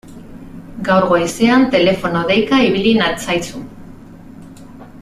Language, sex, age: Basque, female, 40-49